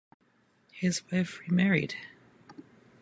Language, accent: English, United States English